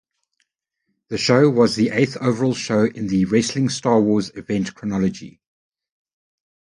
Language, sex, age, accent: English, male, 40-49, Southern African (South Africa, Zimbabwe, Namibia)